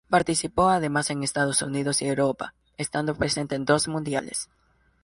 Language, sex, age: Spanish, male, under 19